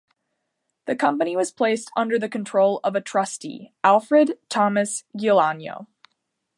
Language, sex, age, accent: English, female, under 19, United States English